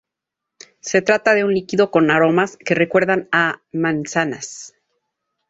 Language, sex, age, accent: Spanish, female, 40-49, México